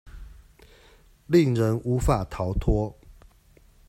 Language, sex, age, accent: Chinese, male, 30-39, 出生地：桃園市